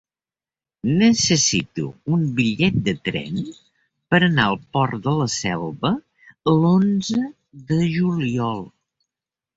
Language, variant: Catalan, Central